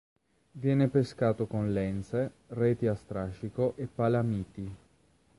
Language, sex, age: Italian, male, 30-39